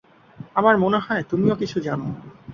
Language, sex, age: Bengali, male, 19-29